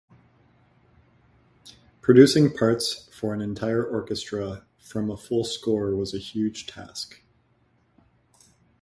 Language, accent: English, United States English